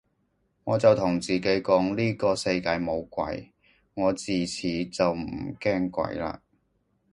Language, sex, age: Cantonese, male, 30-39